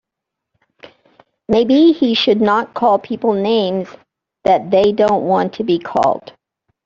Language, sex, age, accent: English, female, 60-69, United States English